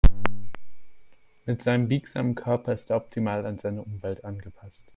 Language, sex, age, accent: German, male, under 19, Deutschland Deutsch